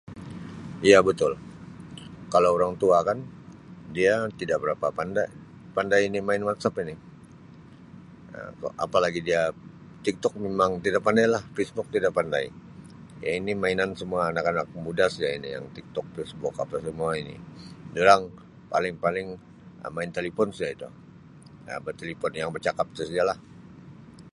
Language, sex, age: Sabah Malay, male, 50-59